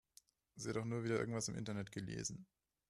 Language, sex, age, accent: German, male, 19-29, Deutschland Deutsch